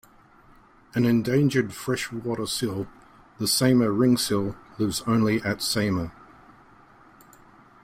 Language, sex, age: English, male, 50-59